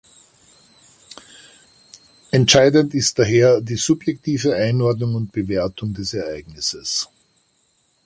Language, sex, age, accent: German, male, 60-69, Österreichisches Deutsch